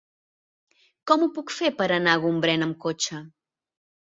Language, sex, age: Catalan, female, 40-49